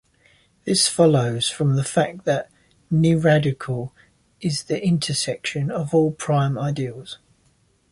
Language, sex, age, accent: English, male, 30-39, England English